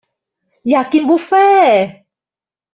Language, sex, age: Thai, female, 30-39